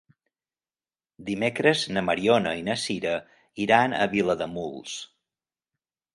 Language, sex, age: Catalan, male, 50-59